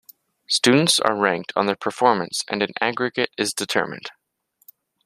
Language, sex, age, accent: English, male, 19-29, Canadian English